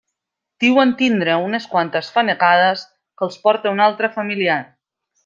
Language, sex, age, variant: Catalan, female, 50-59, Central